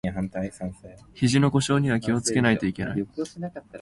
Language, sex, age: Japanese, male, 19-29